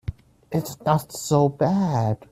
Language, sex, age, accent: English, male, 19-29, United States English